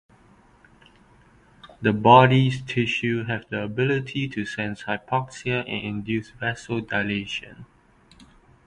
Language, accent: English, Singaporean English